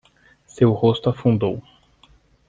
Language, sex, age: Portuguese, male, 30-39